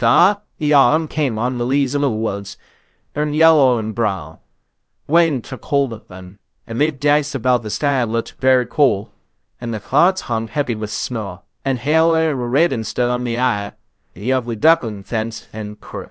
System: TTS, VITS